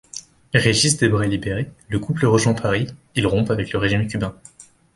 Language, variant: French, Français de métropole